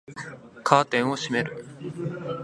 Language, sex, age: Japanese, male, 19-29